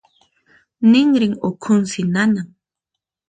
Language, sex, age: Puno Quechua, female, 30-39